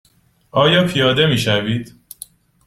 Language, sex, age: Persian, male, 30-39